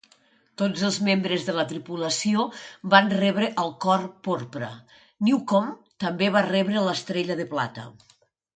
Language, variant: Catalan, Nord-Occidental